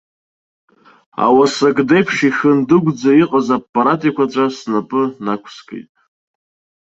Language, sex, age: Abkhazian, male, 19-29